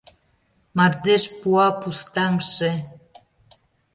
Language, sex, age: Mari, female, 60-69